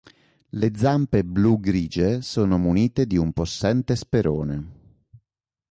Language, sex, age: Italian, male, 30-39